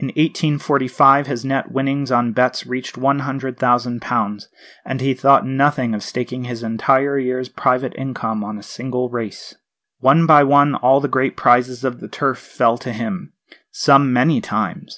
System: none